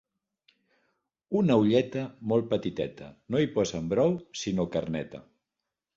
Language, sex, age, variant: Catalan, male, 60-69, Central